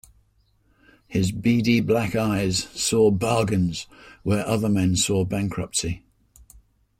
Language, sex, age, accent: English, male, 70-79, England English